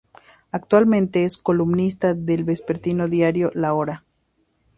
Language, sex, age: Spanish, female, 30-39